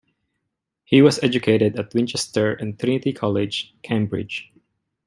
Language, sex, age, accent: English, male, 40-49, Filipino